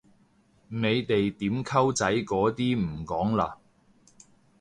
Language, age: Cantonese, 30-39